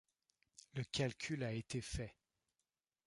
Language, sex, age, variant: French, male, 30-39, Français de métropole